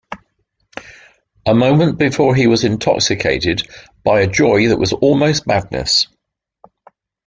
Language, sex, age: English, male, 60-69